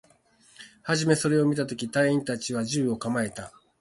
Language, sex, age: Japanese, male, 50-59